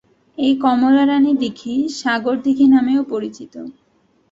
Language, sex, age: Bengali, female, under 19